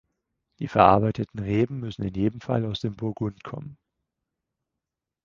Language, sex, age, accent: German, male, 30-39, Deutschland Deutsch